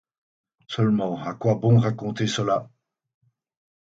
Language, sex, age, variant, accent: French, male, 60-69, Français d'Europe, Français de Belgique